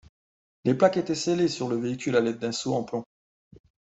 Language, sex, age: French, male, 30-39